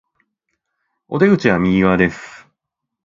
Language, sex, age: Japanese, male, 40-49